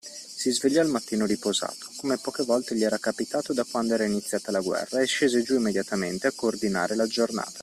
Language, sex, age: Italian, male, 19-29